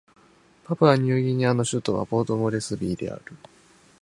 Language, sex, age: Japanese, male, 19-29